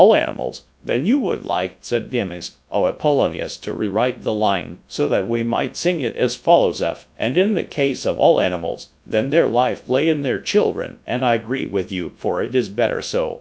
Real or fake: fake